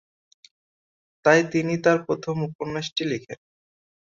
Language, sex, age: Bengali, male, 19-29